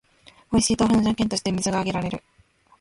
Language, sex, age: Japanese, female, 19-29